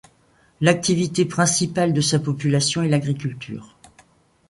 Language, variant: French, Français de métropole